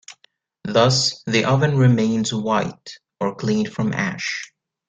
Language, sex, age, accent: English, male, 19-29, United States English